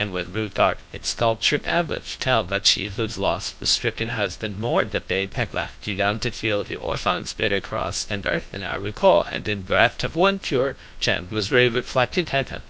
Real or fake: fake